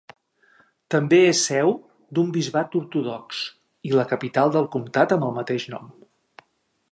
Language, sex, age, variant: Catalan, male, 60-69, Central